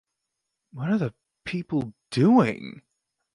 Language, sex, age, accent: English, male, 19-29, United States English